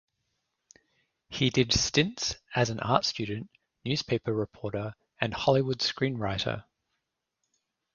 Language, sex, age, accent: English, male, 30-39, Australian English